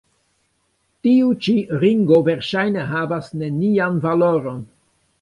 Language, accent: Esperanto, Internacia